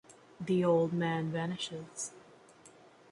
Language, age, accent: English, under 19, Canadian English